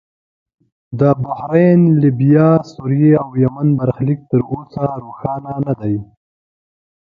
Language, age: Pashto, 19-29